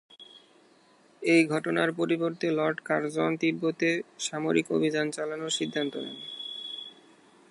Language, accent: Bengali, Native